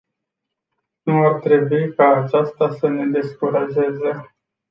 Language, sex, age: Romanian, male, 40-49